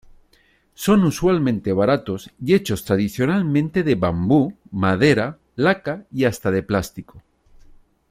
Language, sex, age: Spanish, male, 40-49